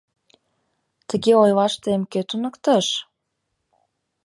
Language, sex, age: Mari, female, 19-29